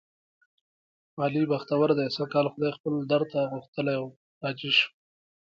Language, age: Pashto, 30-39